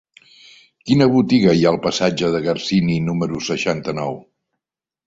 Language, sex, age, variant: Catalan, male, 70-79, Central